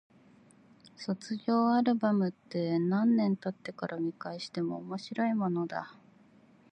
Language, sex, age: Japanese, female, 30-39